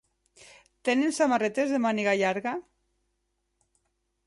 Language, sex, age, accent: Catalan, female, 40-49, valencià